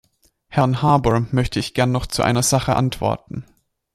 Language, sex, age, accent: German, male, 19-29, Deutschland Deutsch